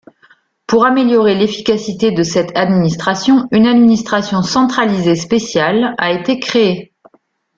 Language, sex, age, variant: French, female, 40-49, Français de métropole